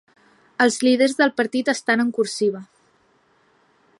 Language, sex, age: Catalan, female, 19-29